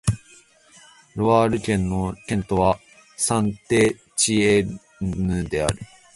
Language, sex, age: Japanese, male, 19-29